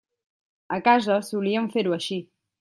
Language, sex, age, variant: Catalan, female, under 19, Central